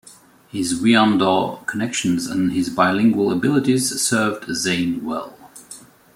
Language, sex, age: English, male, 40-49